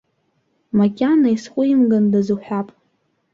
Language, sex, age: Abkhazian, female, under 19